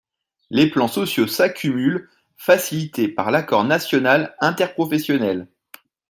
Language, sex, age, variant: French, male, 30-39, Français de métropole